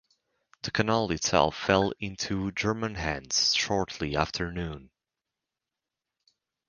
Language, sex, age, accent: English, male, 19-29, United States English